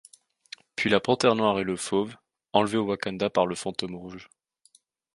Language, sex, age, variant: French, male, 19-29, Français de métropole